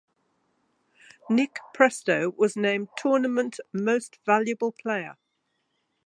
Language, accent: English, England English